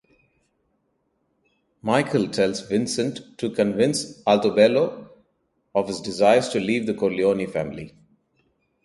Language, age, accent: English, 30-39, India and South Asia (India, Pakistan, Sri Lanka)